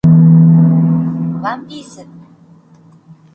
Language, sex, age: Japanese, female, 19-29